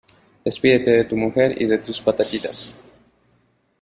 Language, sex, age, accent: Spanish, male, 19-29, Andino-Pacífico: Colombia, Perú, Ecuador, oeste de Bolivia y Venezuela andina